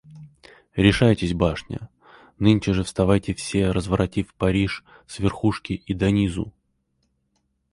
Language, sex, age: Russian, male, 30-39